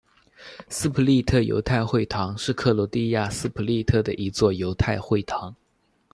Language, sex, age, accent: Chinese, male, under 19, 出生地：湖南省